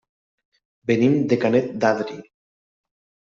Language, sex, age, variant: Catalan, male, 30-39, Nord-Occidental